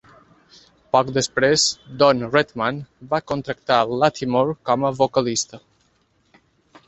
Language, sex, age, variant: Catalan, male, 30-39, Balear